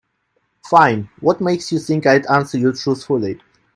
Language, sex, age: English, male, 19-29